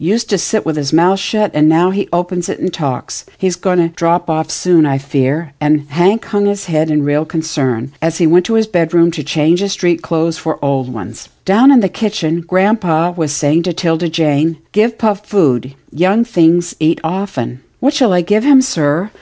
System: none